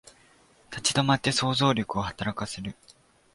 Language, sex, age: Japanese, male, 19-29